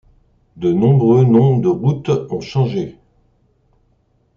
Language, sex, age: French, male, 60-69